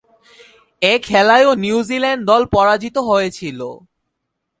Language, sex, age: Bengali, male, 19-29